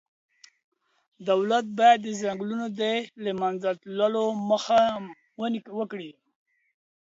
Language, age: Pashto, 50-59